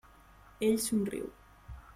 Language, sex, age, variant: Catalan, female, 30-39, Central